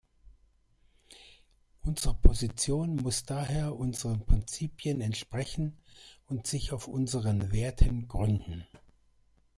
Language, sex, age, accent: German, male, 60-69, Deutschland Deutsch